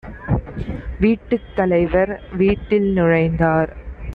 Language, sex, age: Tamil, female, 19-29